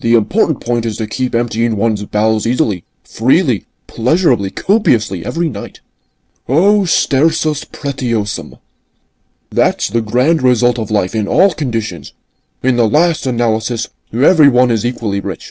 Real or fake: real